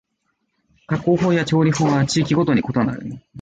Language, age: Japanese, 19-29